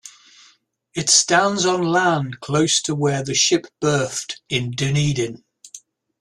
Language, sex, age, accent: English, male, 60-69, England English